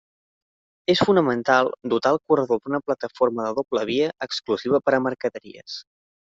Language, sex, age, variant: Catalan, male, 19-29, Central